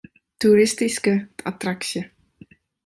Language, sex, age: Western Frisian, female, 30-39